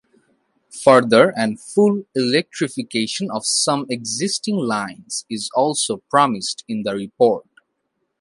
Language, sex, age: English, male, 19-29